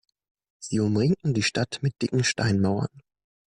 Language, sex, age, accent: German, male, 19-29, Deutschland Deutsch